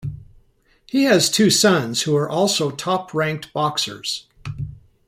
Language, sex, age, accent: English, male, 60-69, United States English